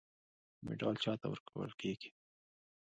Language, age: Pashto, 19-29